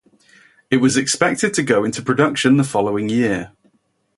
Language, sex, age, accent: English, male, 19-29, England English